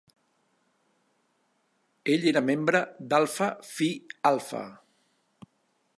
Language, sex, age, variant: Catalan, male, 50-59, Central